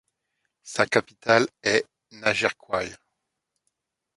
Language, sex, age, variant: French, male, 40-49, Français de métropole